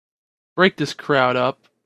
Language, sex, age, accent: English, male, 19-29, United States English